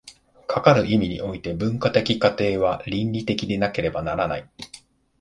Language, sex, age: Japanese, male, 50-59